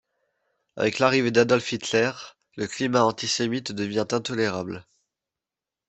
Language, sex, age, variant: French, male, 19-29, Français de métropole